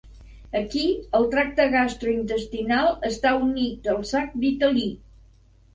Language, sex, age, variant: Catalan, female, 60-69, Central